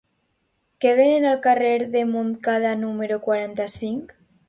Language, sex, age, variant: Catalan, female, under 19, Alacantí